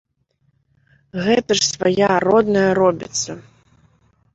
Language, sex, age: Belarusian, female, 19-29